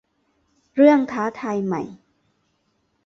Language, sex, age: Thai, female, 19-29